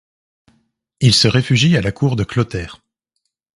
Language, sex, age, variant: French, male, 30-39, Français de métropole